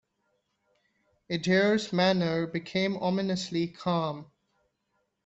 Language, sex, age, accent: English, male, 19-29, India and South Asia (India, Pakistan, Sri Lanka)